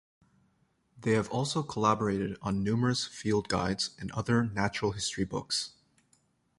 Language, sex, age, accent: English, male, 30-39, Canadian English